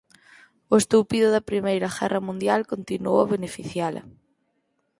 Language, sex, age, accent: Galician, female, 19-29, Central (gheada)